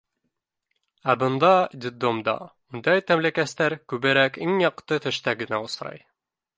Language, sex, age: Bashkir, male, 19-29